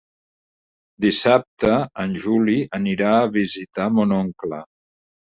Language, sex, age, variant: Catalan, male, 60-69, Central